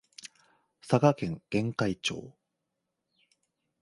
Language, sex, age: Japanese, male, 30-39